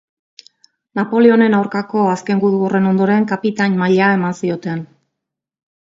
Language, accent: Basque, Mendebalekoa (Araba, Bizkaia, Gipuzkoako mendebaleko herri batzuk)